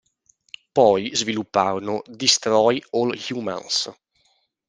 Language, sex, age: Italian, male, 19-29